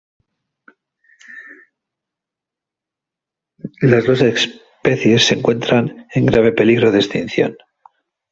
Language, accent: Spanish, España: Centro-Sur peninsular (Madrid, Toledo, Castilla-La Mancha)